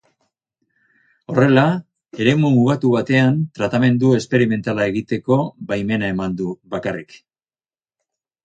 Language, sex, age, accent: Basque, male, 50-59, Mendebalekoa (Araba, Bizkaia, Gipuzkoako mendebaleko herri batzuk)